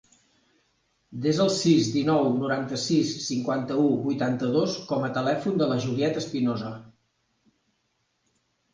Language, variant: Catalan, Central